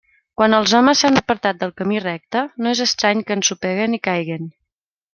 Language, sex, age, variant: Catalan, female, 30-39, Central